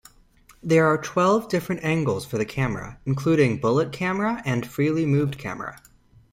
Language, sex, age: English, male, 19-29